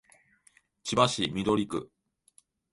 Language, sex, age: Japanese, male, 19-29